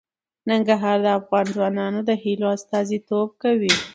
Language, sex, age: Pashto, female, 30-39